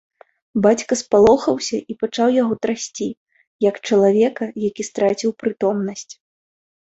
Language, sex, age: Belarusian, female, 30-39